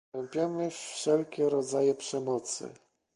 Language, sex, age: Polish, male, 30-39